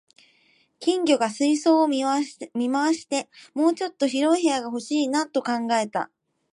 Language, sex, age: Japanese, female, 19-29